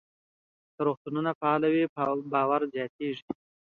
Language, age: Pashto, 19-29